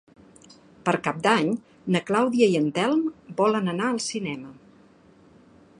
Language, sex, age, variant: Catalan, female, 50-59, Central